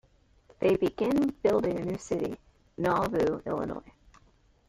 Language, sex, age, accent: English, female, under 19, United States English